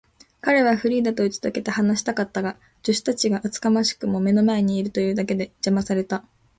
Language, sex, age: Japanese, female, under 19